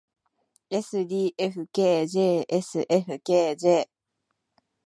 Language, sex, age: Japanese, female, 19-29